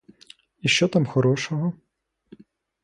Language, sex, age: Ukrainian, male, 30-39